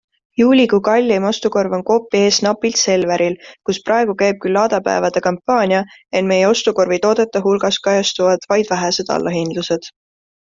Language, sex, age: Estonian, female, 19-29